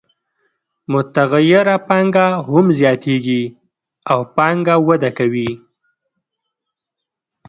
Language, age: Pashto, 30-39